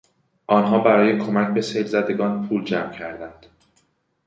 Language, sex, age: Persian, male, 19-29